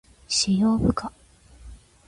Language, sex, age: Japanese, female, 19-29